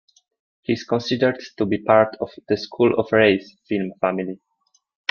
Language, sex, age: English, male, 19-29